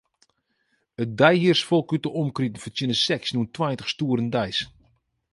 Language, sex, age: Western Frisian, male, 30-39